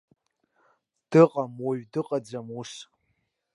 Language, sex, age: Abkhazian, male, 19-29